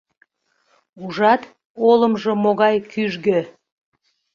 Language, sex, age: Mari, female, 40-49